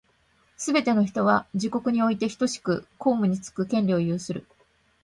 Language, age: Japanese, 50-59